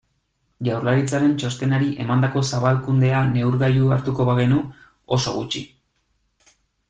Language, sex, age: Basque, male, 30-39